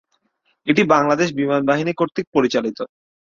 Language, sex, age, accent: Bengali, male, 19-29, Native